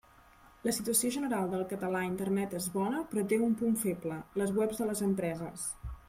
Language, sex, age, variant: Catalan, female, 30-39, Central